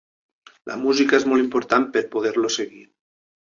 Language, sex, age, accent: Catalan, male, 30-39, valencià